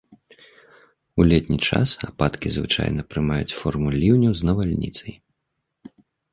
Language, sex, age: Belarusian, male, 30-39